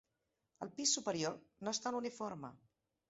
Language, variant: Catalan, Central